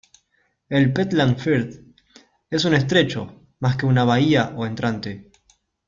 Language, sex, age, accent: Spanish, male, 19-29, Rioplatense: Argentina, Uruguay, este de Bolivia, Paraguay